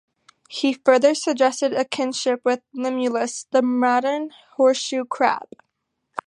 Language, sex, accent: English, female, United States English